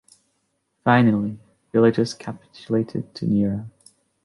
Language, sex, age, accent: English, female, 19-29, Scottish English